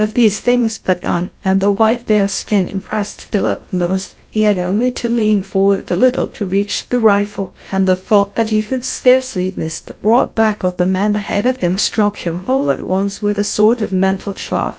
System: TTS, GlowTTS